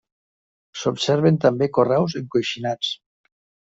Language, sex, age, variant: Catalan, male, 50-59, Nord-Occidental